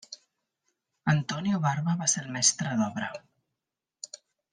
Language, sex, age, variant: Catalan, female, 40-49, Central